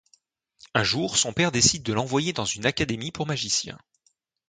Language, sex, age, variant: French, male, 19-29, Français de métropole